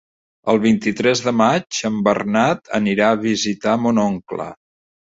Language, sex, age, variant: Catalan, male, 60-69, Central